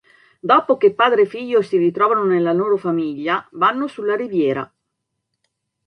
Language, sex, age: Italian, female, 40-49